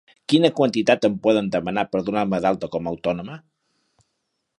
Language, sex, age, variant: Catalan, male, 50-59, Central